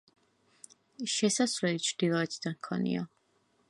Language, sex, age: Georgian, female, 19-29